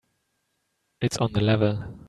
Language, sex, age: English, male, 19-29